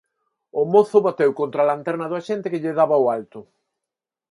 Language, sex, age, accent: Galician, male, 50-59, Neofalante